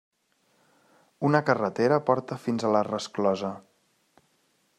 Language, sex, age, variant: Catalan, male, 30-39, Central